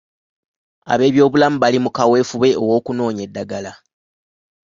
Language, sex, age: Ganda, male, 19-29